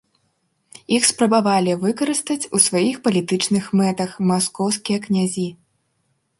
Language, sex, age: Belarusian, female, 19-29